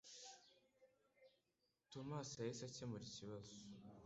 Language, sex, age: Kinyarwanda, male, under 19